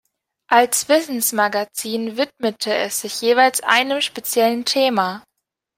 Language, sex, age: German, female, under 19